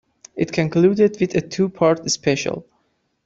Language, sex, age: English, male, 19-29